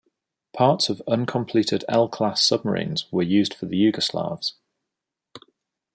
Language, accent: English, England English